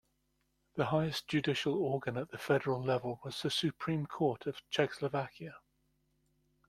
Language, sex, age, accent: English, male, 50-59, England English